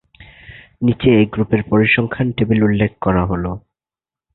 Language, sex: Bengali, male